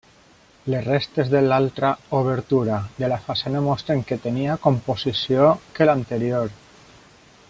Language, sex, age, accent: Catalan, male, 30-39, valencià